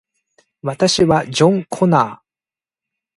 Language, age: Japanese, 19-29